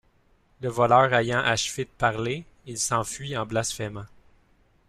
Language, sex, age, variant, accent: French, male, 19-29, Français d'Amérique du Nord, Français du Canada